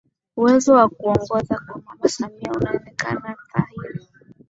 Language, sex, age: Swahili, female, 19-29